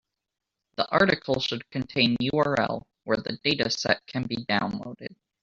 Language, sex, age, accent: English, male, 19-29, United States English